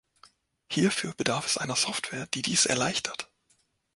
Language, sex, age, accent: German, male, 19-29, Deutschland Deutsch